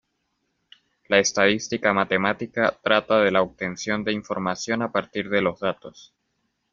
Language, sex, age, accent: Spanish, male, 19-29, Caribe: Cuba, Venezuela, Puerto Rico, República Dominicana, Panamá, Colombia caribeña, México caribeño, Costa del golfo de México